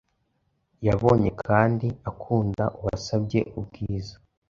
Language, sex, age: Kinyarwanda, male, under 19